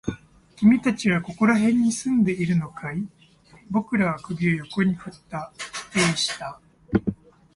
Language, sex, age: Japanese, male, 30-39